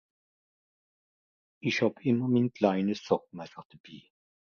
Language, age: Swiss German, 60-69